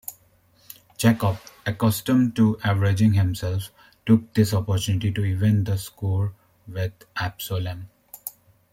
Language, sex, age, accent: English, male, 19-29, United States English